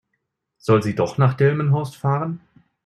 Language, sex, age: German, male, 19-29